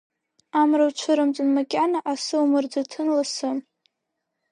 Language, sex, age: Abkhazian, female, under 19